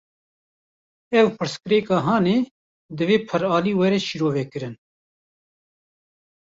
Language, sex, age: Kurdish, male, 50-59